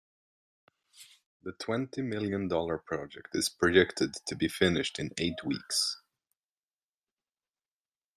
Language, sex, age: English, male, 19-29